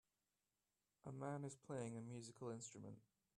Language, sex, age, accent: English, male, 19-29, England English